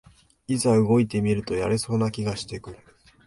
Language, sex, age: Japanese, male, 19-29